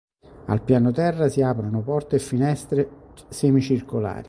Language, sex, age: Italian, male, 60-69